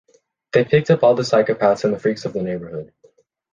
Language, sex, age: English, male, under 19